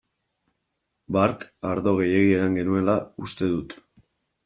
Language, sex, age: Basque, male, 19-29